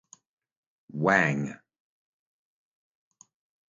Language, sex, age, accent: English, male, 40-49, Southern African (South Africa, Zimbabwe, Namibia)